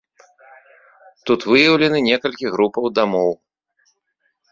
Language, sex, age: Belarusian, male, 30-39